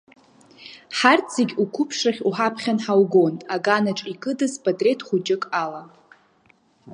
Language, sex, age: Abkhazian, female, under 19